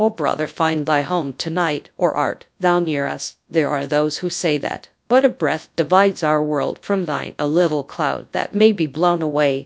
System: TTS, GradTTS